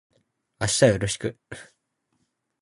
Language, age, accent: Japanese, under 19, 標準語